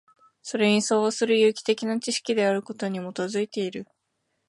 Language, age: Japanese, 19-29